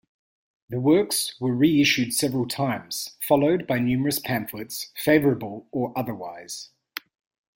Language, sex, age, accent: English, male, 30-39, Australian English